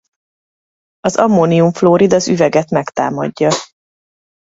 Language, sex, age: Hungarian, female, 30-39